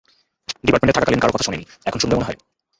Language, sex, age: Bengali, male, 19-29